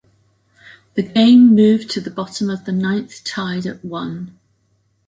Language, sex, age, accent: English, female, 60-69, England English